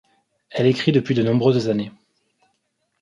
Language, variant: French, Français de métropole